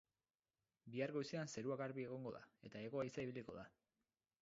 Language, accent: Basque, Mendebalekoa (Araba, Bizkaia, Gipuzkoako mendebaleko herri batzuk)